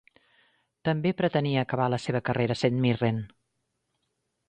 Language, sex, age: Catalan, female, 50-59